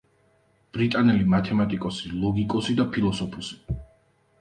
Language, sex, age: Georgian, male, 19-29